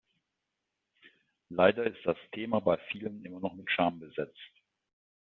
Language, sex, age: German, male, 50-59